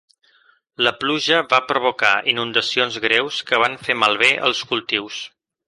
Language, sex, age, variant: Catalan, male, 30-39, Balear